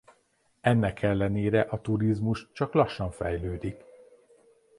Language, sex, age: Hungarian, male, 30-39